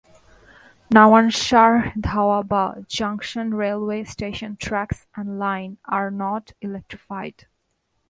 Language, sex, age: English, female, 19-29